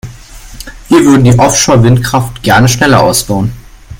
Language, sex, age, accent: German, male, 19-29, Deutschland Deutsch